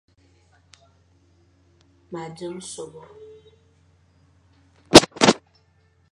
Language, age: Fang, under 19